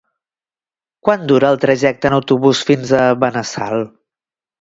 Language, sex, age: Catalan, female, 50-59